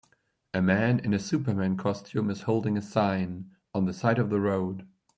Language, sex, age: English, male, 30-39